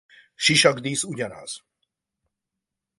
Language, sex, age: Hungarian, male, 50-59